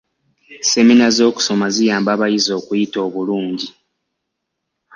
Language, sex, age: Ganda, male, 30-39